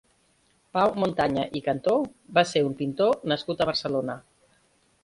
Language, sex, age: Catalan, female, 40-49